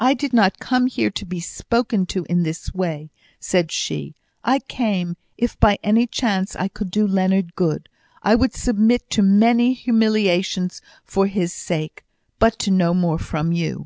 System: none